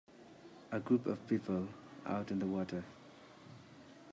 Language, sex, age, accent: English, male, 19-29, India and South Asia (India, Pakistan, Sri Lanka)